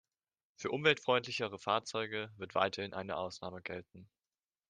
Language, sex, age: German, male, under 19